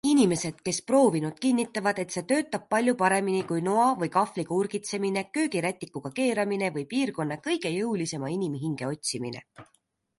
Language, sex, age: Estonian, female, 30-39